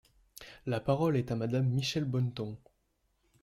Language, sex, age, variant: French, male, 19-29, Français de métropole